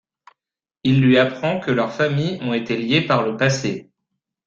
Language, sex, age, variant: French, male, 19-29, Français de métropole